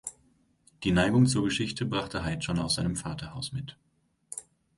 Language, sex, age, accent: German, male, 19-29, Deutschland Deutsch